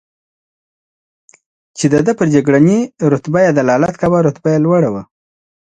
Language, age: Pashto, 30-39